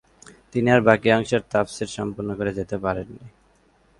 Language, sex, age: Bengali, male, 19-29